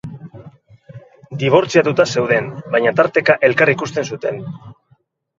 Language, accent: Basque, Mendebalekoa (Araba, Bizkaia, Gipuzkoako mendebaleko herri batzuk)